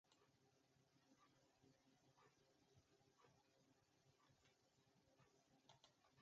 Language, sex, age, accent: English, male, 70-79, Scottish English